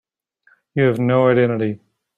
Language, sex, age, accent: English, male, 19-29, United States English